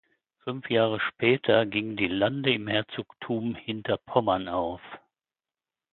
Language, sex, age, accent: German, male, 60-69, Deutschland Deutsch